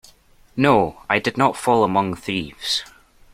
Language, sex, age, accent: English, male, under 19, Scottish English